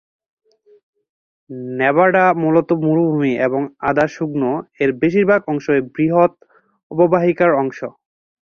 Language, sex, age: Bengali, male, 19-29